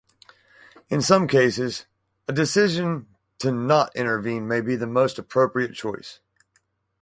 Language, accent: English, United States English